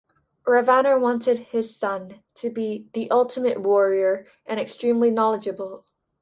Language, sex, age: English, female, under 19